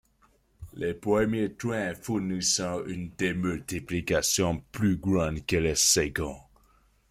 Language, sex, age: French, male, 19-29